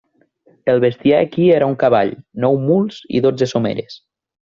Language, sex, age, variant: Catalan, male, 19-29, Nord-Occidental